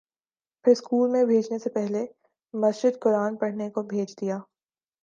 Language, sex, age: Urdu, female, 19-29